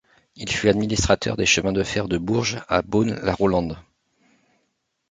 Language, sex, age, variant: French, male, 40-49, Français de métropole